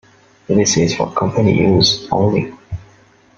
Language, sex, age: English, male, 19-29